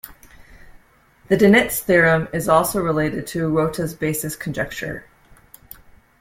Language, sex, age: English, female, 40-49